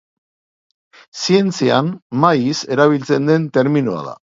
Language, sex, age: Basque, male, 60-69